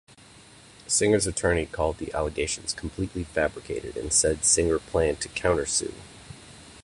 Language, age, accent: English, 30-39, United States English